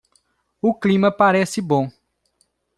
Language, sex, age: Portuguese, male, 40-49